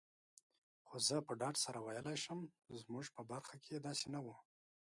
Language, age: Pashto, 19-29